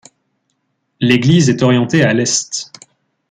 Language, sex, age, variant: French, male, 19-29, Français de métropole